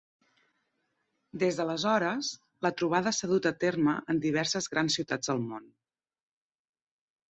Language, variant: Catalan, Central